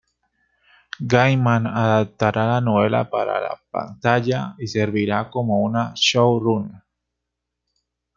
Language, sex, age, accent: Spanish, male, 30-39, Andino-Pacífico: Colombia, Perú, Ecuador, oeste de Bolivia y Venezuela andina